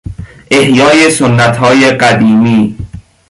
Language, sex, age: Persian, male, under 19